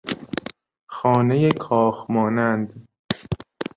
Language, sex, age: Persian, male, 19-29